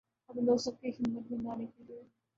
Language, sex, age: Urdu, female, 19-29